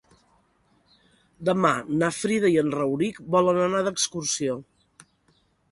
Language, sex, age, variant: Catalan, female, 50-59, Central